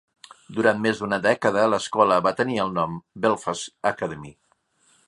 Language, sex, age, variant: Catalan, male, 50-59, Central